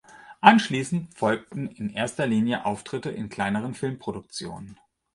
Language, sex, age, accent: German, male, 50-59, Deutschland Deutsch